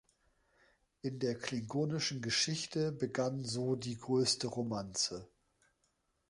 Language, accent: German, Deutschland Deutsch